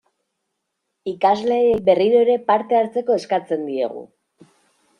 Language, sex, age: Basque, female, 30-39